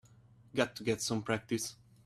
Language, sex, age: English, male, 19-29